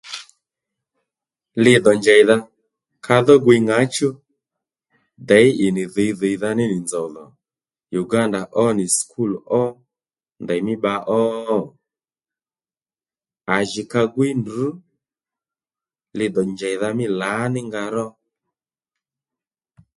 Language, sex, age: Lendu, male, 30-39